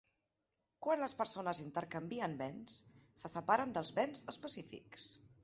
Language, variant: Catalan, Central